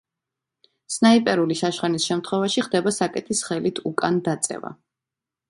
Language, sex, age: Georgian, female, 30-39